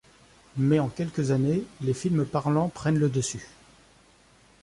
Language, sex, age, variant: French, male, 30-39, Français de métropole